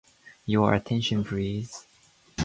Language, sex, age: Japanese, male, 19-29